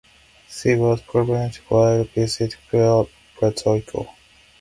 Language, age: English, 19-29